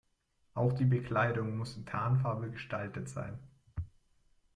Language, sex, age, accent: German, male, 19-29, Deutschland Deutsch